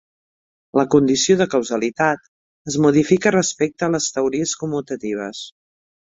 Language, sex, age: Catalan, female, 50-59